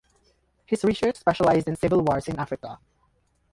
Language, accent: English, Filipino